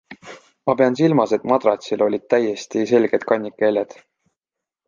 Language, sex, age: Estonian, male, 19-29